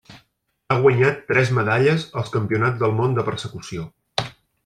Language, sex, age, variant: Catalan, male, 30-39, Central